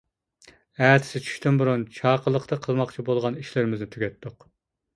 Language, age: Uyghur, 40-49